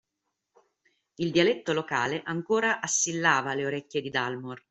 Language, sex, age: Italian, female, 30-39